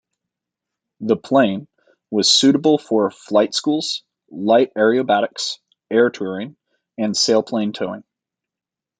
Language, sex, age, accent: English, male, 30-39, United States English